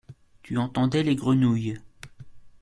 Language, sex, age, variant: French, male, 50-59, Français de métropole